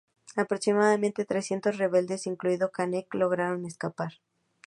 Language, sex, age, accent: Spanish, female, under 19, México